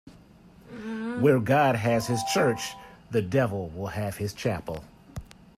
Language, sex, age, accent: English, male, 40-49, United States English